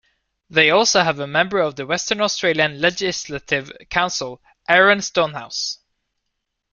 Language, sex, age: English, male, 19-29